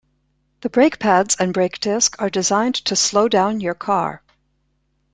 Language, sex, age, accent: English, female, 50-59, United States English